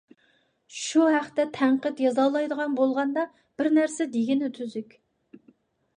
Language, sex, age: Uyghur, female, 40-49